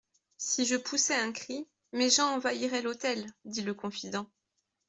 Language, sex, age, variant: French, female, 19-29, Français de métropole